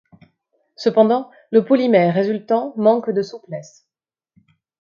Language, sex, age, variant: French, female, 30-39, Français de métropole